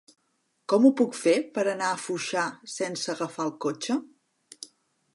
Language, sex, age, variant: Catalan, female, 40-49, Central